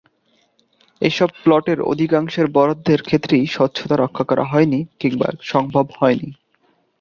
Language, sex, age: Bengali, male, 19-29